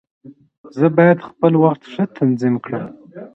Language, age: Pashto, 30-39